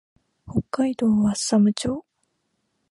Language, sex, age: Japanese, female, 19-29